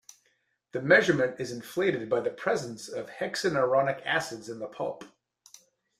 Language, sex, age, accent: English, male, 40-49, United States English